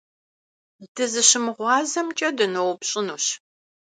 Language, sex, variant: Kabardian, female, Адыгэбзэ (Къэбэрдей, Кирил, псоми зэдай)